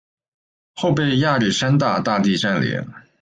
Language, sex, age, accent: Chinese, male, 19-29, 出生地：山东省